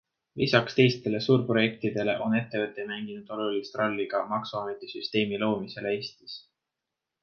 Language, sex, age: Estonian, male, 19-29